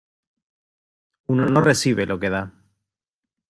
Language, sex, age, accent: Spanish, male, 19-29, Rioplatense: Argentina, Uruguay, este de Bolivia, Paraguay